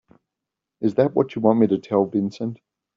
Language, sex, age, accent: English, male, 50-59, Australian English